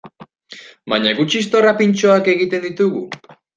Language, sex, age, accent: Basque, male, 19-29, Mendebalekoa (Araba, Bizkaia, Gipuzkoako mendebaleko herri batzuk)